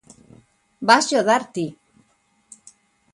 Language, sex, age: Galician, male, 50-59